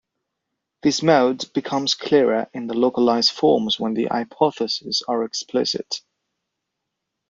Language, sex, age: English, male, 30-39